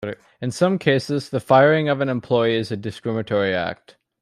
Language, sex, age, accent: English, male, under 19, Canadian English